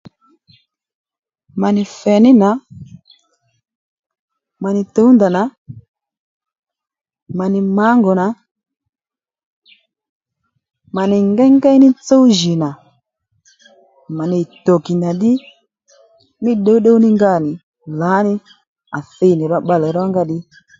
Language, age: Lendu, 19-29